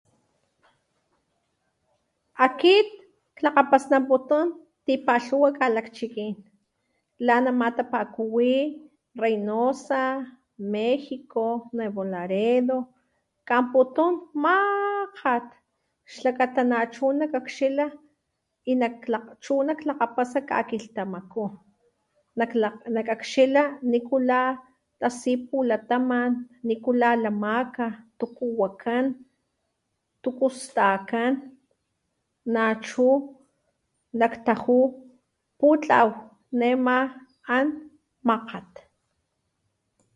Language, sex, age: Papantla Totonac, female, 40-49